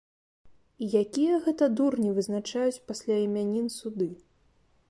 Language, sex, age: Belarusian, female, 19-29